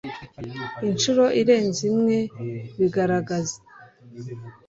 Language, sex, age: Kinyarwanda, male, 30-39